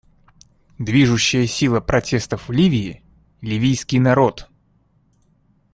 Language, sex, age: Russian, male, 19-29